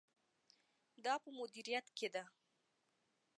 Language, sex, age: Pashto, female, 19-29